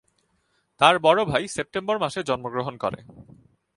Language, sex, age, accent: Bengali, male, 19-29, প্রমিত